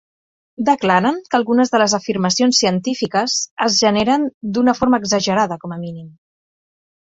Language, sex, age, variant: Catalan, female, 40-49, Central